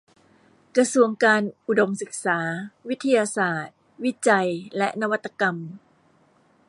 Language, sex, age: Thai, female, 50-59